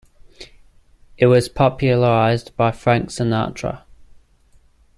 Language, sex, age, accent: English, male, 30-39, Australian English